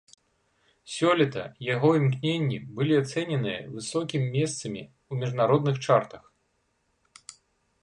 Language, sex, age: Belarusian, male, 50-59